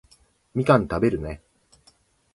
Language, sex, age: Japanese, male, 50-59